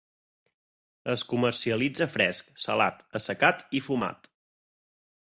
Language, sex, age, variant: Catalan, male, 30-39, Central